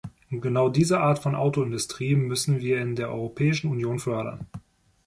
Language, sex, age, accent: German, male, 30-39, Deutschland Deutsch